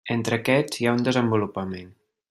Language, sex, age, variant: Catalan, male, 19-29, Central